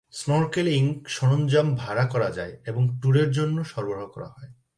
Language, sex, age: Bengali, male, 30-39